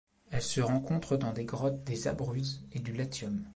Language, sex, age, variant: French, male, 19-29, Français de métropole